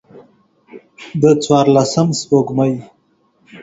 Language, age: Pashto, 19-29